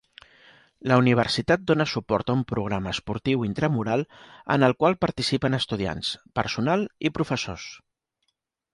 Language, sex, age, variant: Catalan, male, 40-49, Central